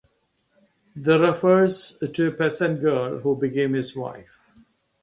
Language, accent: English, Canadian English